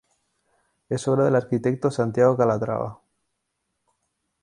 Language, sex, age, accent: Spanish, male, 19-29, España: Islas Canarias